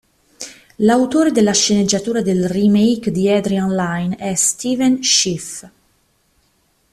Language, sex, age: Italian, female, 19-29